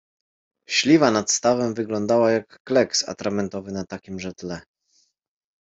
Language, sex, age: Polish, male, 30-39